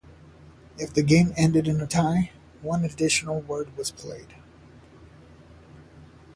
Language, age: English, 40-49